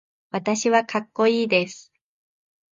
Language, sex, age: Japanese, female, 19-29